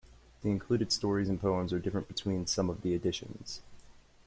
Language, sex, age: English, male, 30-39